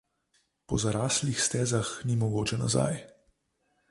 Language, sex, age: Slovenian, male, 30-39